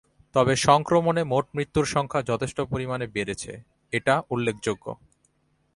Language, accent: Bengali, Bengali